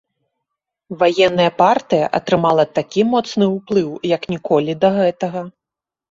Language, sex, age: Belarusian, female, 30-39